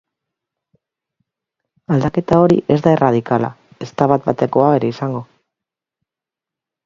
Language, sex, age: Basque, female, 40-49